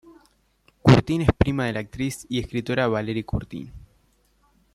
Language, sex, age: Spanish, male, 19-29